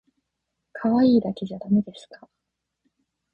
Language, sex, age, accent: Japanese, female, 19-29, 標準語